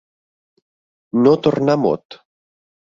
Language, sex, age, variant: Catalan, male, 30-39, Nord-Occidental